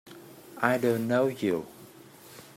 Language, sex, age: English, male, 19-29